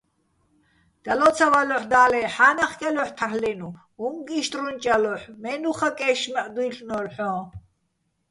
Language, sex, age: Bats, female, 60-69